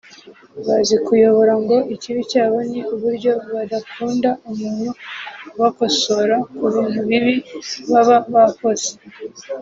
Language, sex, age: Kinyarwanda, female, 19-29